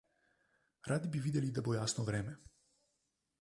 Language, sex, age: Slovenian, male, 30-39